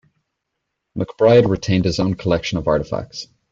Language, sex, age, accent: English, male, 19-29, Irish English